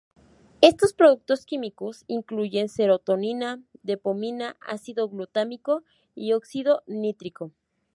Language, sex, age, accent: Spanish, female, 19-29, México